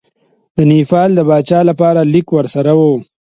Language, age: Pashto, 30-39